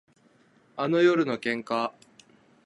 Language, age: Japanese, 30-39